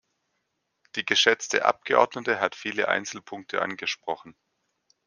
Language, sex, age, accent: German, male, 40-49, Deutschland Deutsch